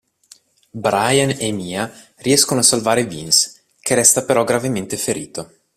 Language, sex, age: Italian, male, 30-39